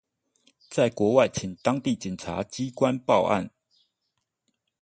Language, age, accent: Chinese, 30-39, 出生地：宜蘭縣